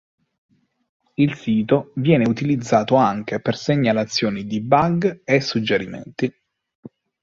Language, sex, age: Italian, male, 30-39